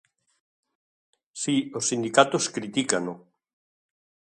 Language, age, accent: Galician, 60-69, Oriental (común en zona oriental)